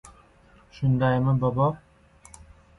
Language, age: Uzbek, 19-29